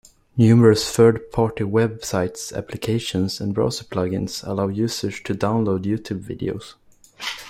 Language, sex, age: English, male, under 19